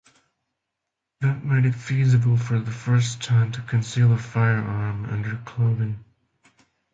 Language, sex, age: English, male, 40-49